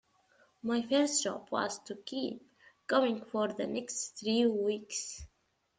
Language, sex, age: English, female, 40-49